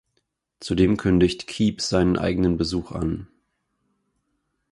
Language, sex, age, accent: German, male, 30-39, Deutschland Deutsch